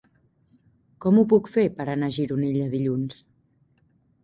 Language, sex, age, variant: Catalan, female, 30-39, Central